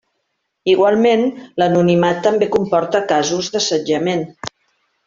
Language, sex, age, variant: Catalan, female, 50-59, Central